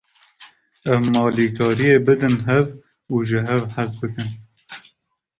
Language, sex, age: Kurdish, male, 19-29